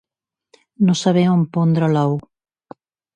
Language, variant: Catalan, Central